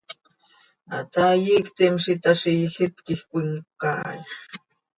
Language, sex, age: Seri, female, 40-49